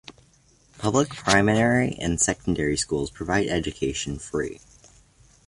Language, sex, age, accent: English, male, under 19, United States English